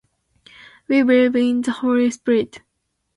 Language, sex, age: English, female, 19-29